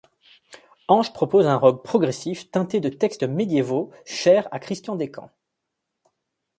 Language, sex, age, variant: French, male, 30-39, Français de métropole